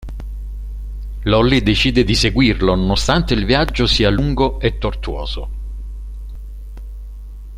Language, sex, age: Italian, male, 60-69